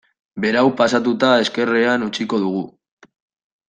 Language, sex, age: Basque, male, 19-29